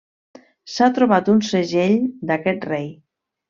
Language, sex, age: Catalan, female, 40-49